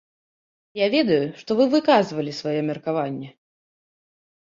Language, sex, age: Belarusian, female, 30-39